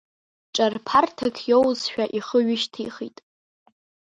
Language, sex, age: Abkhazian, female, under 19